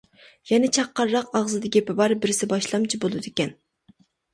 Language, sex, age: Uyghur, female, 19-29